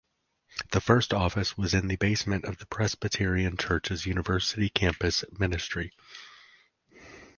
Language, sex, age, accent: English, male, 30-39, United States English